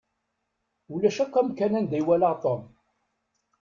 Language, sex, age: Kabyle, male, 60-69